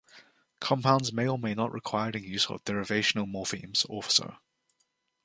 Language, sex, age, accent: English, male, 19-29, England English